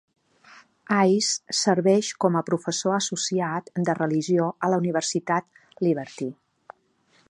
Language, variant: Catalan, Nord-Occidental